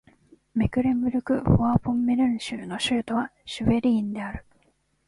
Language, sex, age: Japanese, female, 19-29